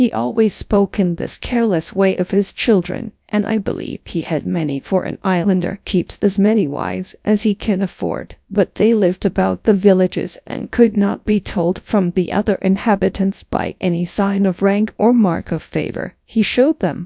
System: TTS, GradTTS